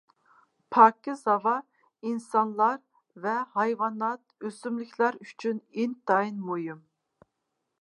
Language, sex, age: Uyghur, female, 40-49